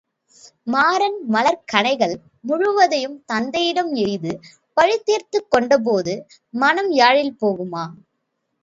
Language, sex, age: Tamil, female, 19-29